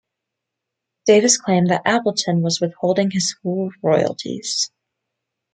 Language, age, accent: English, 19-29, United States English